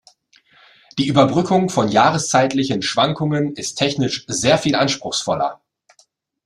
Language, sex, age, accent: German, male, 40-49, Deutschland Deutsch